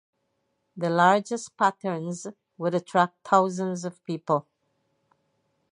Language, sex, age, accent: English, female, 50-59, England English